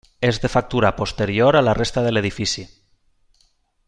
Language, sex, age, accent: Catalan, male, 19-29, valencià